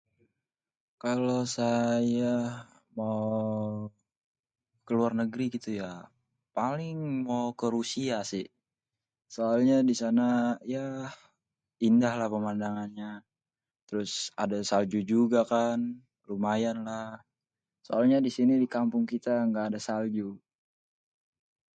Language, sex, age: Betawi, male, 19-29